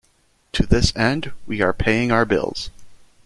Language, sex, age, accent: English, male, 19-29, United States English